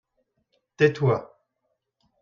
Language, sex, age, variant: French, male, 40-49, Français de métropole